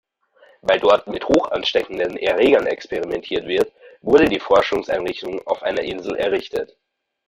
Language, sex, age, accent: German, male, 19-29, Deutschland Deutsch